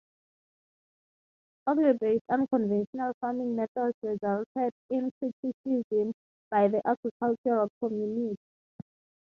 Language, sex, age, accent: English, female, 19-29, Southern African (South Africa, Zimbabwe, Namibia)